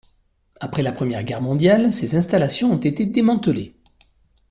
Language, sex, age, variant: French, male, 40-49, Français de métropole